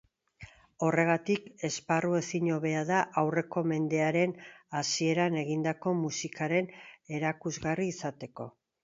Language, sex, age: Basque, female, 50-59